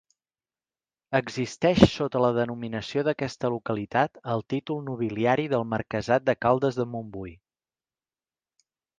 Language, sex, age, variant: Catalan, male, 40-49, Central